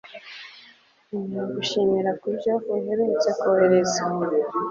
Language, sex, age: Kinyarwanda, female, 19-29